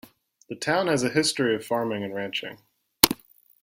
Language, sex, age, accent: English, male, 30-39, United States English